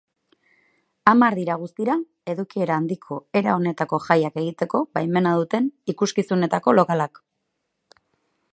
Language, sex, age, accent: Basque, female, 30-39, Erdialdekoa edo Nafarra (Gipuzkoa, Nafarroa)